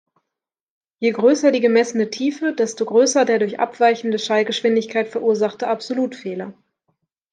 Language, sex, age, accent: German, female, 19-29, Deutschland Deutsch